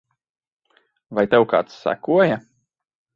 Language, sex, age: Latvian, male, 30-39